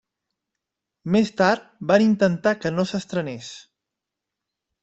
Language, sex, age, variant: Catalan, male, 30-39, Central